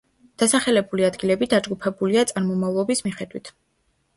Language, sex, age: Georgian, female, under 19